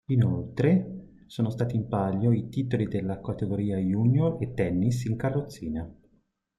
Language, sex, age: Italian, male, 50-59